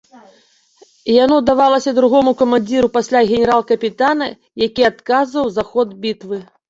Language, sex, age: Belarusian, female, 40-49